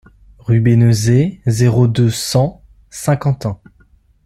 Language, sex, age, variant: French, male, 19-29, Français de métropole